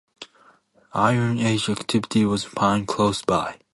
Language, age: English, 19-29